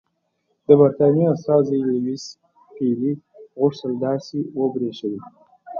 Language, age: Pashto, 19-29